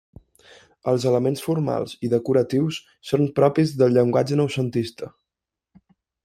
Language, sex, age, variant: Catalan, male, 19-29, Central